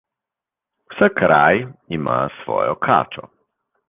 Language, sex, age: Slovenian, male, 40-49